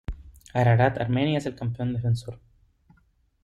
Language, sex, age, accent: Spanish, male, 30-39, Chileno: Chile, Cuyo